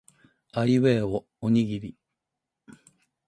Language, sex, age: Japanese, male, 70-79